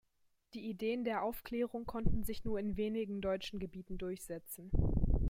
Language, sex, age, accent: German, female, 19-29, Deutschland Deutsch